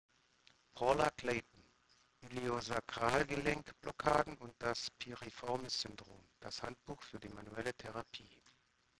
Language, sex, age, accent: German, male, 40-49, Deutschland Deutsch